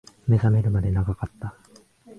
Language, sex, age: Japanese, male, 19-29